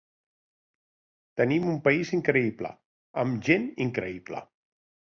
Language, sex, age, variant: Catalan, male, 60-69, Central